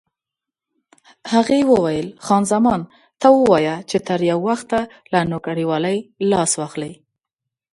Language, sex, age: Pashto, female, 30-39